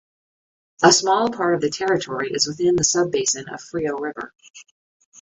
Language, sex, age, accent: English, female, 50-59, United States English